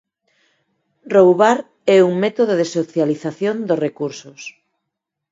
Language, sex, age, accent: Galician, female, 40-49, Neofalante